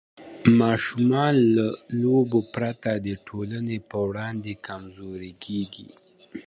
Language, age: Pashto, 19-29